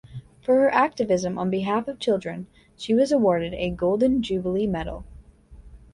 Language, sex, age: English, female, 19-29